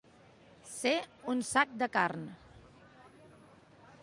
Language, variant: Catalan, Central